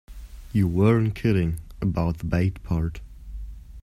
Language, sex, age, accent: English, male, 19-29, United States English